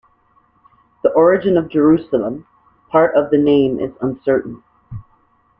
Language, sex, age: English, female, 19-29